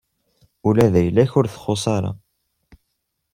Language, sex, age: Kabyle, male, under 19